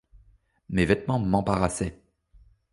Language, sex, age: French, male, 19-29